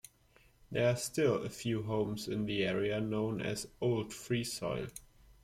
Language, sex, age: English, male, 30-39